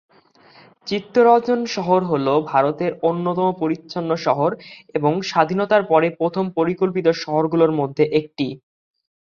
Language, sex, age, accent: Bengali, male, 19-29, Bangladeshi